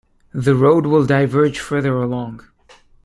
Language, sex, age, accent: English, male, 19-29, United States English